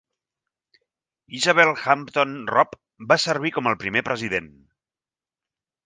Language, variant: Catalan, Central